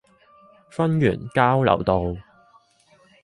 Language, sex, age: Chinese, male, 19-29